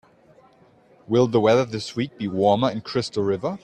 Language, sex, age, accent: English, male, 19-29, England English